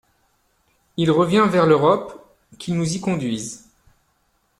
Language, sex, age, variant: French, male, 40-49, Français de métropole